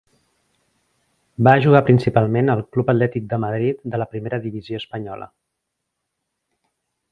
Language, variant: Catalan, Central